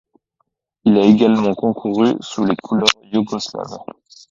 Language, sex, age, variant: French, male, 19-29, Français de métropole